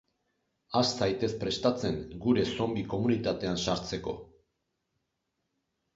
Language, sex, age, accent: Basque, male, 50-59, Erdialdekoa edo Nafarra (Gipuzkoa, Nafarroa)